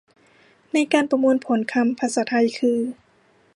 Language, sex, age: Thai, female, 19-29